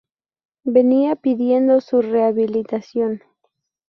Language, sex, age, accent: Spanish, female, 19-29, México